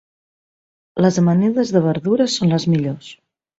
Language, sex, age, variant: Catalan, female, 30-39, Central